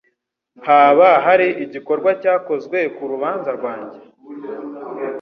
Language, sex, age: Kinyarwanda, male, 19-29